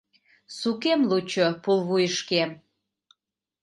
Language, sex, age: Mari, female, 40-49